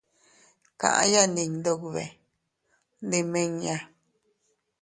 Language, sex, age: Teutila Cuicatec, female, 30-39